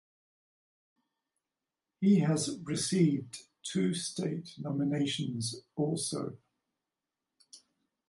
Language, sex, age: English, male, 70-79